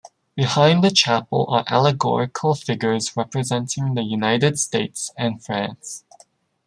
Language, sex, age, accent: English, male, 19-29, Canadian English